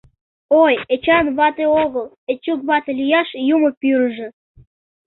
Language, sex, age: Mari, male, under 19